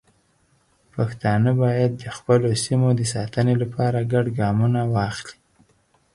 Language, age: Pashto, 30-39